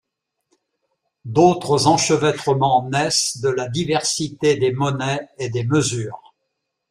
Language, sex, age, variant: French, male, 70-79, Français de métropole